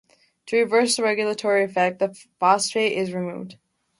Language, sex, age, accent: English, female, under 19, United States English